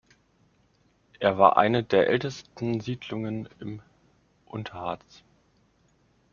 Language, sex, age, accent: German, male, 19-29, Deutschland Deutsch